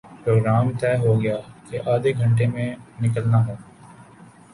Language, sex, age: Urdu, male, 19-29